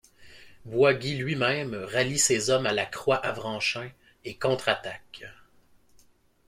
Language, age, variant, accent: French, 19-29, Français d'Amérique du Nord, Français du Canada